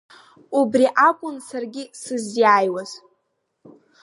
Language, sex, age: Abkhazian, female, under 19